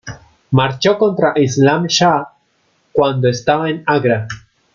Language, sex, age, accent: Spanish, male, 19-29, Andino-Pacífico: Colombia, Perú, Ecuador, oeste de Bolivia y Venezuela andina